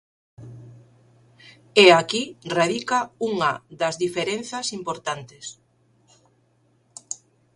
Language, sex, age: Galician, female, 50-59